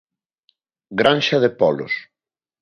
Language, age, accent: Galician, 30-39, Normativo (estándar)